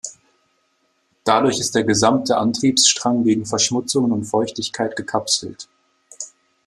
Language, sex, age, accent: German, male, 19-29, Deutschland Deutsch